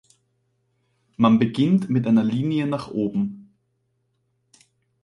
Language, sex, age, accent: German, male, 19-29, Österreichisches Deutsch